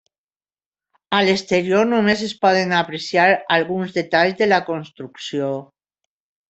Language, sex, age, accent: Catalan, female, 60-69, valencià